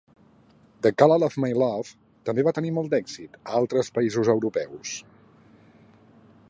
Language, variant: Catalan, Central